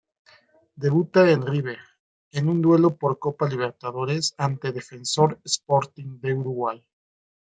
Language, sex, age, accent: Spanish, male, 40-49, México